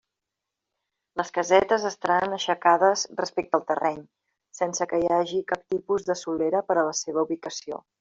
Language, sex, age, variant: Catalan, female, 30-39, Central